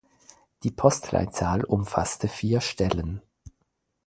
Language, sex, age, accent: German, male, 40-49, Schweizerdeutsch